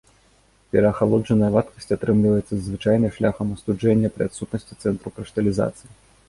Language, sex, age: Belarusian, male, 30-39